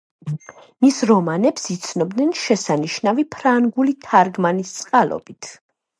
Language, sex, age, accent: Georgian, female, 19-29, ჩვეულებრივი